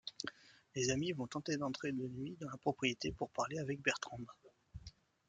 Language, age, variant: French, 19-29, Français de métropole